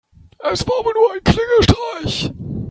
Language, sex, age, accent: German, male, 19-29, Deutschland Deutsch